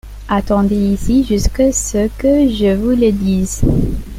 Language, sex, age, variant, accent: French, female, 19-29, Français d'Amérique du Nord, Français des États-Unis